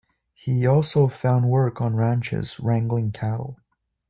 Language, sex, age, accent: English, male, 19-29, Canadian English